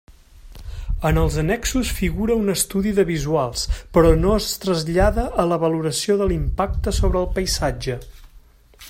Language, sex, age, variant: Catalan, male, 30-39, Central